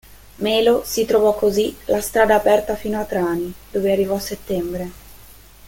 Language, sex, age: Italian, female, 19-29